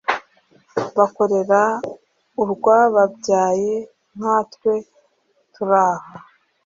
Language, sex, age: Kinyarwanda, female, 30-39